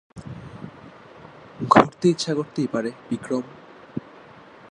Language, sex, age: Bengali, male, under 19